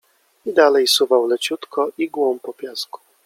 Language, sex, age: Polish, male, 30-39